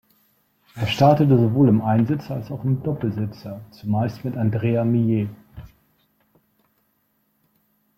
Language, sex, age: German, male, 50-59